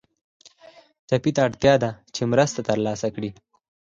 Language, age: Pashto, under 19